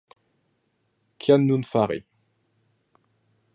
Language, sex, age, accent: Esperanto, male, under 19, Internacia